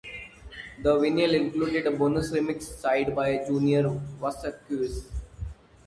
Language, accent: English, India and South Asia (India, Pakistan, Sri Lanka)